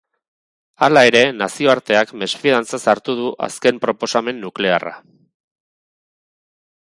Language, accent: Basque, Erdialdekoa edo Nafarra (Gipuzkoa, Nafarroa)